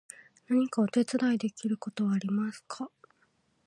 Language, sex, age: Japanese, female, 19-29